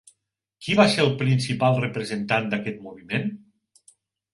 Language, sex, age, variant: Catalan, male, 50-59, Nord-Occidental